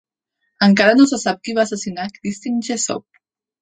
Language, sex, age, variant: Catalan, female, 19-29, Central